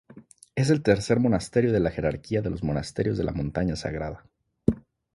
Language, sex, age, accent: Spanish, male, 30-39, México